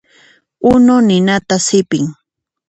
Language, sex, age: Puno Quechua, female, 40-49